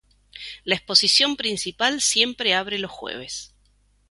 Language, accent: Spanish, Rioplatense: Argentina, Uruguay, este de Bolivia, Paraguay